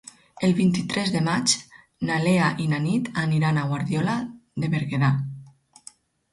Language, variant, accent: Catalan, Alacantí, valencià